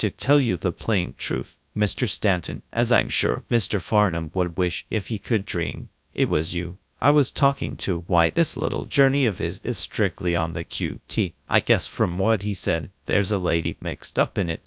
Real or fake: fake